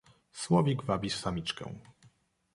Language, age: Polish, 40-49